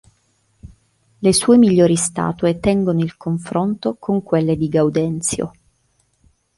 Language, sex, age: Italian, female, 30-39